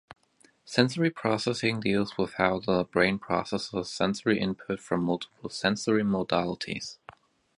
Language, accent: English, United States English